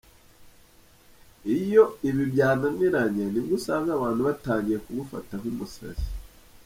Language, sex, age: Kinyarwanda, male, 30-39